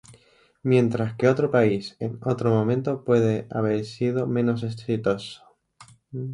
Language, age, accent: Spanish, 19-29, España: Islas Canarias